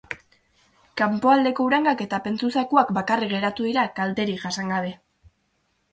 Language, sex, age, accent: Basque, female, under 19, Mendebalekoa (Araba, Bizkaia, Gipuzkoako mendebaleko herri batzuk)